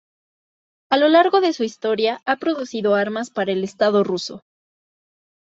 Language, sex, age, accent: Spanish, female, 19-29, México